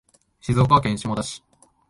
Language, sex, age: Japanese, male, 19-29